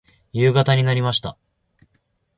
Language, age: Japanese, 19-29